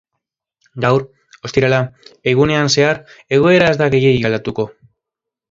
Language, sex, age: Basque, male, under 19